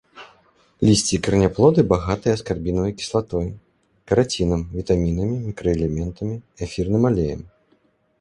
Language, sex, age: Belarusian, male, 30-39